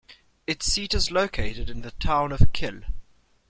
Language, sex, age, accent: English, male, 19-29, Southern African (South Africa, Zimbabwe, Namibia)